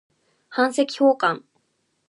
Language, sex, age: Japanese, female, 19-29